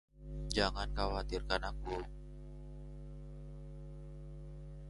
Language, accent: Indonesian, Indonesia